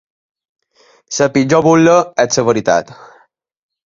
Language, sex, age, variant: Catalan, male, 19-29, Balear